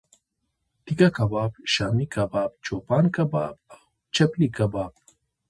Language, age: Pashto, 30-39